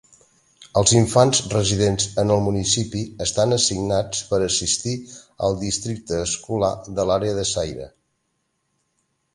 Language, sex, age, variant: Catalan, male, 50-59, Nord-Occidental